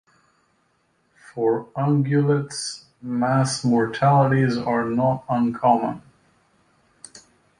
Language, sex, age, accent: English, male, 30-39, United States English